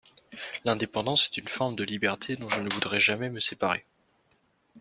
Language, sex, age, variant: French, male, under 19, Français de métropole